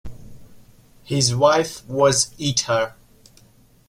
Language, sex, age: English, male, 19-29